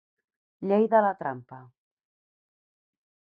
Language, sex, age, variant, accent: Catalan, female, 40-49, Central, Camp de Tarragona